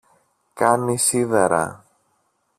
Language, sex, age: Greek, male, 30-39